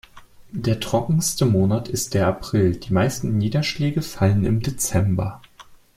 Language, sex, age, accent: German, male, 19-29, Deutschland Deutsch